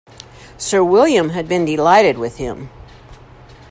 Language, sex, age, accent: English, female, 60-69, United States English